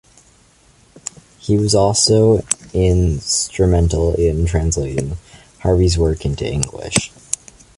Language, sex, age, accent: English, male, under 19, United States English